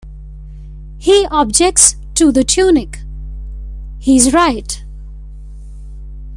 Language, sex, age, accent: English, female, 50-59, India and South Asia (India, Pakistan, Sri Lanka)